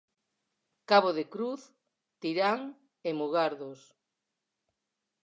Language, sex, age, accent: Galician, female, 40-49, Normativo (estándar)